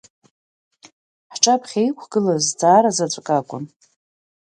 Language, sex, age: Abkhazian, female, 30-39